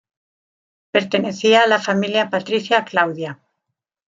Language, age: Spanish, 60-69